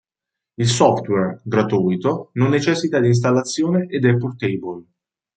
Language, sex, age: Italian, male, 30-39